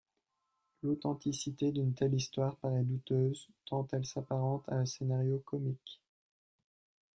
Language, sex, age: French, male, 19-29